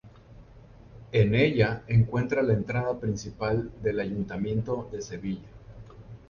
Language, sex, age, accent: Spanish, male, 30-39, México